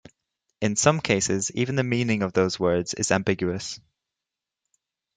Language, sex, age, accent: English, male, under 19, England English